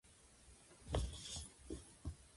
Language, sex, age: Japanese, female, 19-29